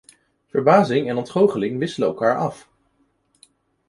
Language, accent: Dutch, Nederlands Nederlands